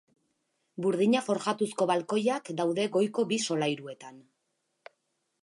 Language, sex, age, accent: Basque, female, 40-49, Erdialdekoa edo Nafarra (Gipuzkoa, Nafarroa)